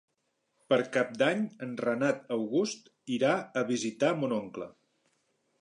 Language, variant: Catalan, Central